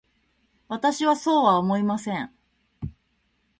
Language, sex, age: Japanese, female, 30-39